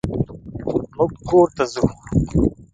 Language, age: Pashto, under 19